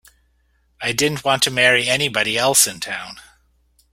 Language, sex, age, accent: English, male, 40-49, Canadian English